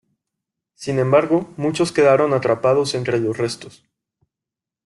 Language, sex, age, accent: Spanish, male, 19-29, México